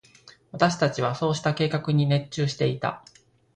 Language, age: Japanese, 40-49